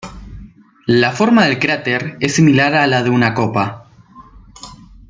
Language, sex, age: Spanish, male, under 19